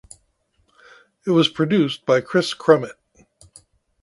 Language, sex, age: English, male, 60-69